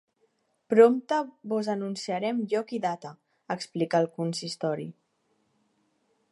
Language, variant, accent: Catalan, Central, central